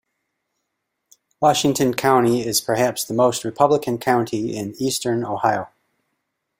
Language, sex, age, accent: English, male, 50-59, United States English